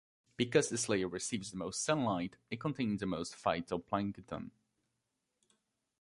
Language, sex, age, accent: English, male, 19-29, England English